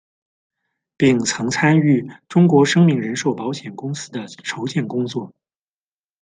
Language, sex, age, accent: Chinese, male, 30-39, 出生地：山东省